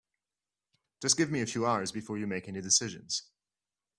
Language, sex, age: English, male, 19-29